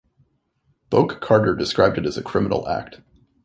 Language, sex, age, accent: English, male, 30-39, Canadian English